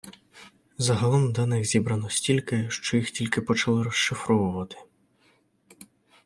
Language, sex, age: Ukrainian, male, under 19